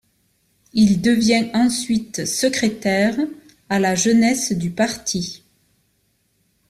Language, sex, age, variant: French, female, 50-59, Français de métropole